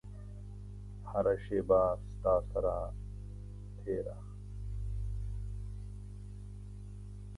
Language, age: Pashto, 40-49